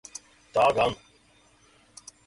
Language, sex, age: Latvian, male, 30-39